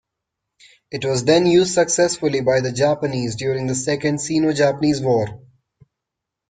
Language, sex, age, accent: English, male, 19-29, India and South Asia (India, Pakistan, Sri Lanka)